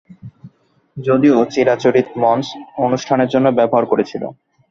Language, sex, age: Bengali, male, under 19